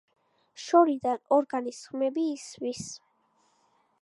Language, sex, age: Georgian, female, 19-29